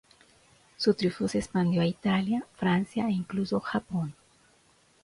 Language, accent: Spanish, Andino-Pacífico: Colombia, Perú, Ecuador, oeste de Bolivia y Venezuela andina